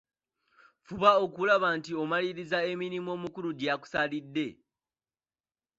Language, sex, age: Ganda, male, 19-29